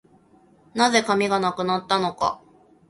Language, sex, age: Japanese, female, 19-29